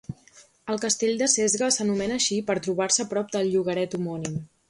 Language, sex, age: Catalan, female, 19-29